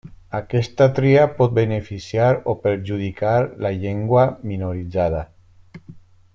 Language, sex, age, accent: Catalan, male, 40-49, valencià